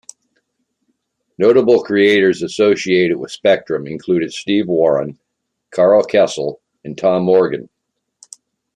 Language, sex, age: English, male, 60-69